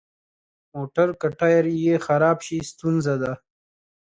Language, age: Pashto, 30-39